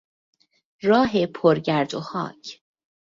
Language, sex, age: Persian, female, 19-29